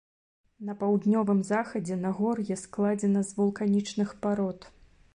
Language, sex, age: Belarusian, female, 30-39